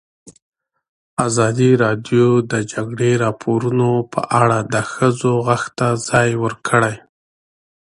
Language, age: Pashto, 30-39